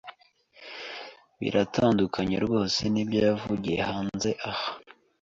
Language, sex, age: Kinyarwanda, male, 19-29